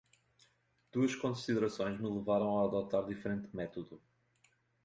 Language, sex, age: Portuguese, male, 40-49